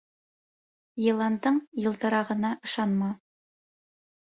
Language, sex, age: Bashkir, female, 19-29